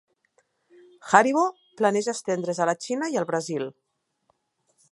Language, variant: Catalan, Septentrional